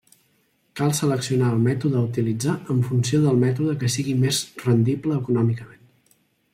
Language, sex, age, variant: Catalan, male, 19-29, Central